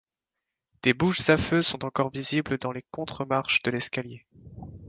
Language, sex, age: French, male, 19-29